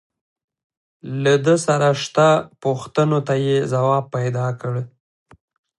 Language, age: Pashto, 19-29